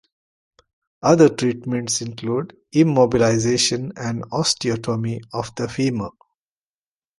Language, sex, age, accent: English, male, 40-49, India and South Asia (India, Pakistan, Sri Lanka)